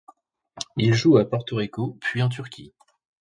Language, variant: French, Français de métropole